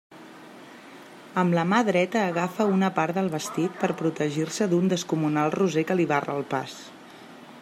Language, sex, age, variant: Catalan, female, 30-39, Central